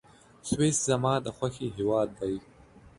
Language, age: Pashto, under 19